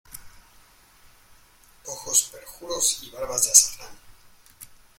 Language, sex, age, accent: Spanish, male, 19-29, México